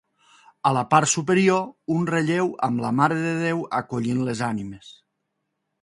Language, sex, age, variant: Catalan, male, 40-49, Nord-Occidental